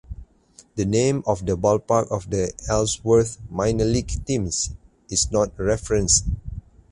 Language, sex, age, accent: English, male, 30-39, Malaysian English